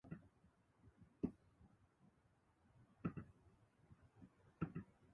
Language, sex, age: Japanese, male, 19-29